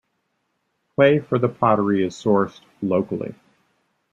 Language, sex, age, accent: English, male, 60-69, United States English